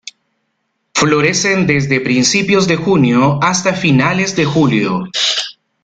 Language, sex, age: Spanish, male, 30-39